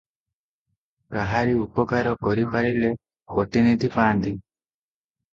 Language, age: Odia, 19-29